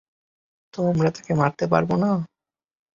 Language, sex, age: Bengali, male, 19-29